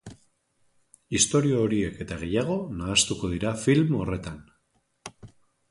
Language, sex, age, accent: Basque, male, 30-39, Erdialdekoa edo Nafarra (Gipuzkoa, Nafarroa)